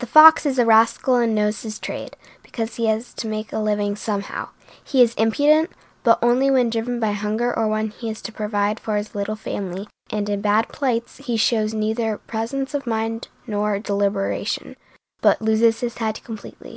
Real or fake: real